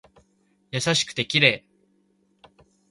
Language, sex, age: Japanese, male, 19-29